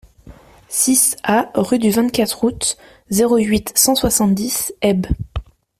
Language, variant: French, Français de métropole